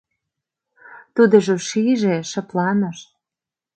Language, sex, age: Mari, female, 30-39